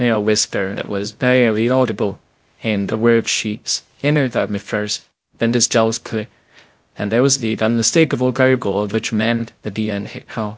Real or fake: fake